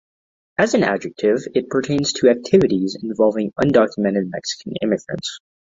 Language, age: English, under 19